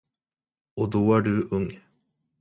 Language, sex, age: Swedish, male, under 19